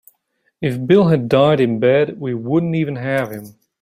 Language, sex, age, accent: English, male, 19-29, United States English